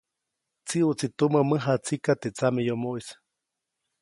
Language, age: Copainalá Zoque, 40-49